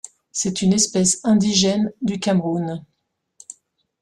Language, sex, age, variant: French, female, 50-59, Français de métropole